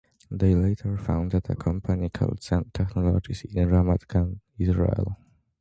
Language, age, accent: English, under 19, United States English